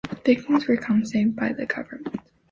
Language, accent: English, United States English